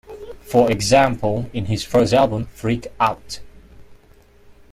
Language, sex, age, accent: English, male, 19-29, Malaysian English